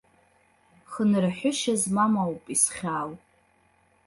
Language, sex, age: Abkhazian, female, 30-39